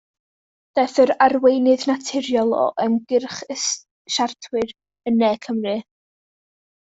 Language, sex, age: Welsh, female, under 19